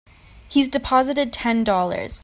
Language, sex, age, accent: English, female, 19-29, Canadian English